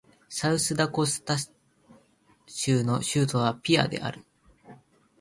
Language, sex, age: Japanese, male, 19-29